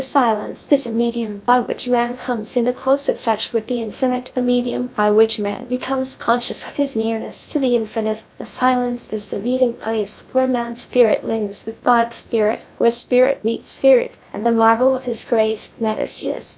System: TTS, GlowTTS